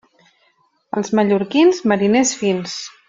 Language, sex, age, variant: Catalan, female, 40-49, Central